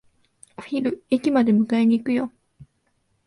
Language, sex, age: Japanese, female, 19-29